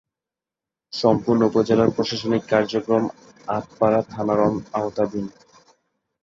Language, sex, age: Bengali, male, 19-29